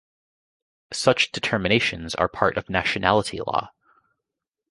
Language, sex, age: English, female, 19-29